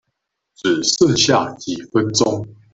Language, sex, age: Chinese, male, 19-29